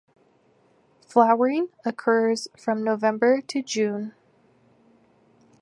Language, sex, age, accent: English, female, 19-29, United States English